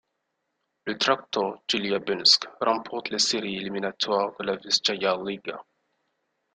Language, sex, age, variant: French, male, 30-39, Français d'Afrique subsaharienne et des îles africaines